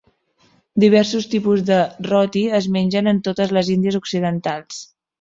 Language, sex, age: Catalan, female, 40-49